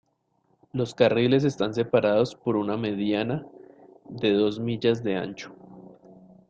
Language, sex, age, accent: Spanish, male, 19-29, Caribe: Cuba, Venezuela, Puerto Rico, República Dominicana, Panamá, Colombia caribeña, México caribeño, Costa del golfo de México